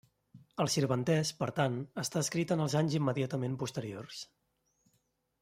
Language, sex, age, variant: Catalan, male, 30-39, Central